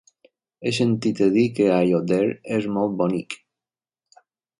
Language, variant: Catalan, Balear